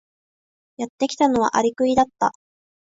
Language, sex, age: Japanese, female, under 19